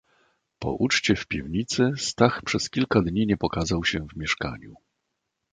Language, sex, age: Polish, male, 50-59